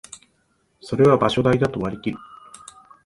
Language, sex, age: Japanese, male, 40-49